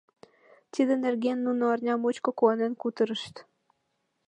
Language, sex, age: Mari, female, under 19